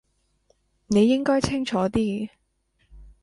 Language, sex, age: Cantonese, female, 19-29